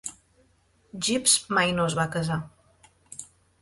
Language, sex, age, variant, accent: Catalan, female, 30-39, Central, nord-oriental; Empordanès